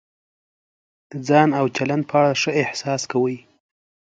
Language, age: Pashto, under 19